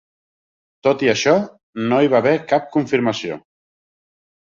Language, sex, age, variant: Catalan, male, 40-49, Central